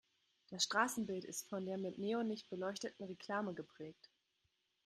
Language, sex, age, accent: German, female, 19-29, Deutschland Deutsch